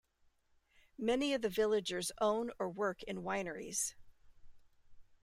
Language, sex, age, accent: English, female, 50-59, United States English